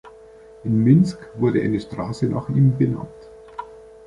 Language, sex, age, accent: German, male, 40-49, Deutschland Deutsch